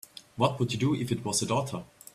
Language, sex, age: English, male, 30-39